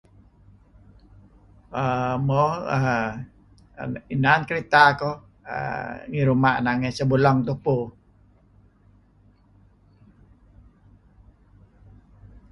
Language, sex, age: Kelabit, male, 70-79